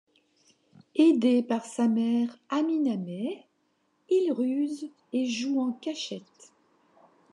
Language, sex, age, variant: French, female, 50-59, Français de métropole